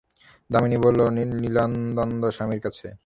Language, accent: Bengali, প্রমিত; চলিত